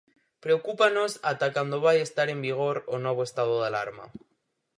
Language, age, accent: Galician, 19-29, Central (gheada)